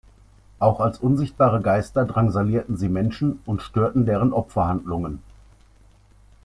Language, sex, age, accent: German, male, 50-59, Deutschland Deutsch